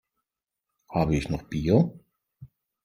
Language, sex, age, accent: German, male, 40-49, Deutschland Deutsch